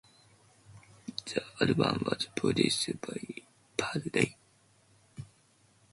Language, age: English, under 19